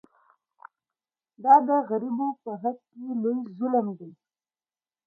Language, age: Pashto, 19-29